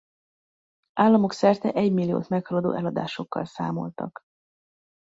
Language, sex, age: Hungarian, female, 19-29